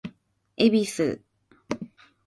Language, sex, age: Japanese, female, 19-29